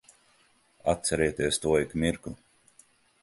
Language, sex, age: Latvian, male, 30-39